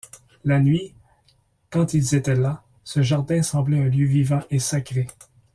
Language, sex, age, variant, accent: French, male, 40-49, Français d'Amérique du Nord, Français du Canada